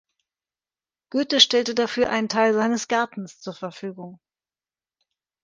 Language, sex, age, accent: German, female, 50-59, Deutschland Deutsch